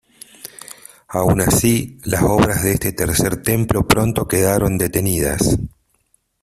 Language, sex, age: Spanish, male, 40-49